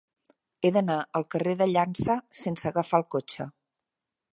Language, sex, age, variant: Catalan, female, 50-59, Central